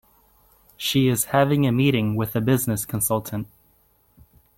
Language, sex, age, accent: English, male, 19-29, United States English